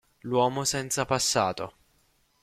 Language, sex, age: Italian, male, 19-29